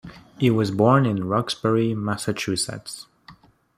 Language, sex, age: English, male, 19-29